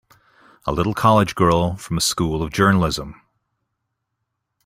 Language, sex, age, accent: English, male, 40-49, Canadian English